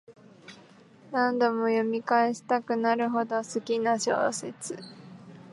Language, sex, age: Japanese, female, 19-29